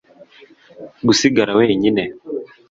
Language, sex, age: Kinyarwanda, male, 19-29